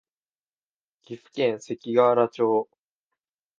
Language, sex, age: Japanese, male, under 19